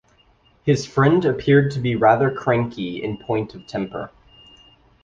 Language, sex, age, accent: English, male, 19-29, United States English